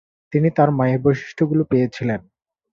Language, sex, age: Bengali, male, 19-29